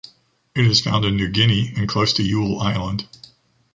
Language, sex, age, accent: English, male, 50-59, United States English